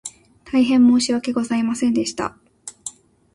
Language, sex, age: Japanese, female, 19-29